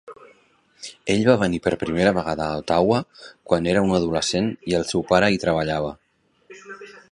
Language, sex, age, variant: Catalan, male, 40-49, Central